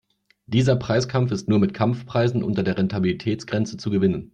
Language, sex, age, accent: German, male, 40-49, Deutschland Deutsch